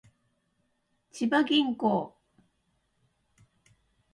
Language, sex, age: Japanese, female, 60-69